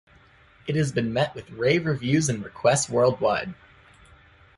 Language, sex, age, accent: English, male, under 19, United States English